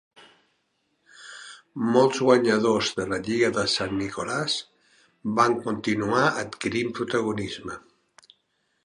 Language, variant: Catalan, Central